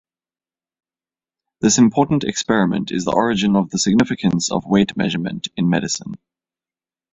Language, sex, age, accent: English, male, 19-29, Southern African (South Africa, Zimbabwe, Namibia)